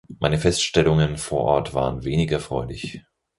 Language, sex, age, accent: German, male, 30-39, Deutschland Deutsch